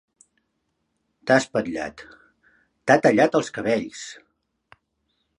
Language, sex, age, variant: Catalan, male, 60-69, Central